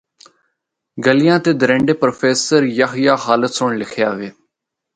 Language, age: Northern Hindko, 19-29